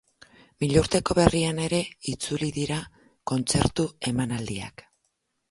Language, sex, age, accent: Basque, female, 50-59, Mendebalekoa (Araba, Bizkaia, Gipuzkoako mendebaleko herri batzuk)